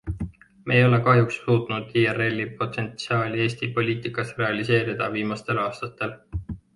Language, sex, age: Estonian, male, 19-29